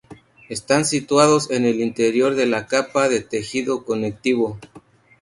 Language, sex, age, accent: Spanish, male, 30-39, México